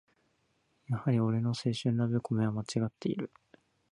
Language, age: Japanese, 19-29